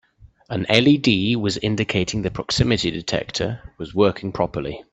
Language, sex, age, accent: English, male, 30-39, England English